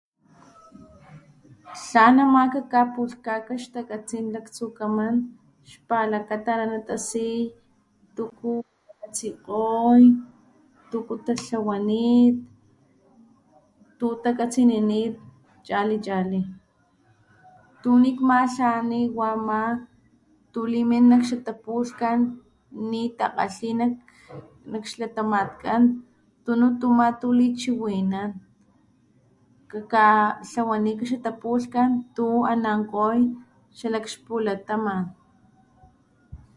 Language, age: Papantla Totonac, 30-39